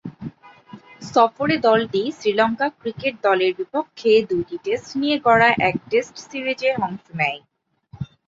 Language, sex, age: Bengali, female, 19-29